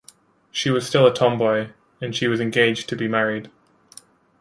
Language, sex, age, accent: English, male, 19-29, England English